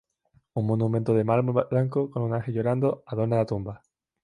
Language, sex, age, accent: Spanish, male, 19-29, España: Islas Canarias